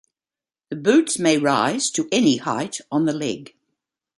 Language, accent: English, Australian English